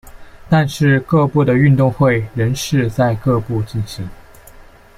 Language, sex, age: Chinese, male, 19-29